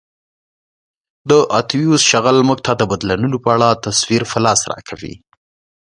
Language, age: Pashto, 19-29